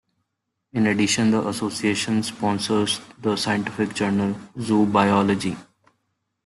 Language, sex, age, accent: English, male, 19-29, India and South Asia (India, Pakistan, Sri Lanka)